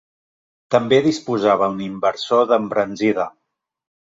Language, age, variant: Catalan, 40-49, Central